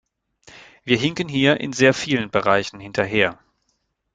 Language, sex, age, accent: German, male, 40-49, Deutschland Deutsch